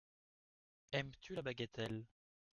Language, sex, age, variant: French, male, 19-29, Français de métropole